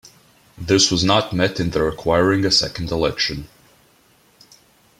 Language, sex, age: English, male, 19-29